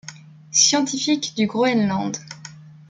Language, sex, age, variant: French, female, 19-29, Français de métropole